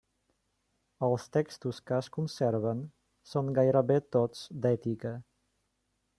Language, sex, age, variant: Catalan, male, 30-39, Central